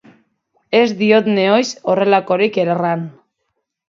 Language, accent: Basque, Mendebalekoa (Araba, Bizkaia, Gipuzkoako mendebaleko herri batzuk)